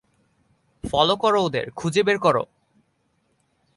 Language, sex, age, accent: Bengali, male, under 19, প্রমিত